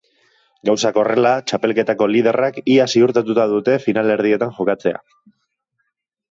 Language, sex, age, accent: Basque, male, 30-39, Mendebalekoa (Araba, Bizkaia, Gipuzkoako mendebaleko herri batzuk)